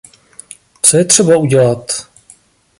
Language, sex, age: Czech, male, 40-49